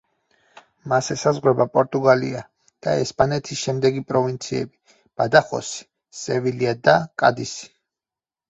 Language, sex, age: Georgian, male, 30-39